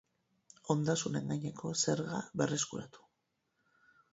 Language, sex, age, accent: Basque, female, 40-49, Mendebalekoa (Araba, Bizkaia, Gipuzkoako mendebaleko herri batzuk)